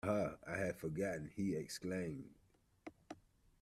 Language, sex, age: English, male, 50-59